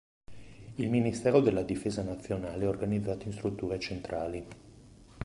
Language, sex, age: Italian, male, 40-49